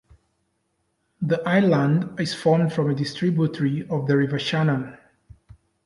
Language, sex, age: English, male, 30-39